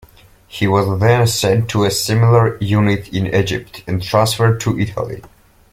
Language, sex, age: English, male, under 19